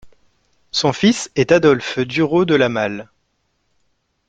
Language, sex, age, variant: French, male, 30-39, Français de métropole